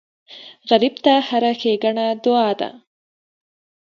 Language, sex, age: Pashto, female, 19-29